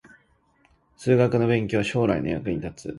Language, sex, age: Japanese, male, 19-29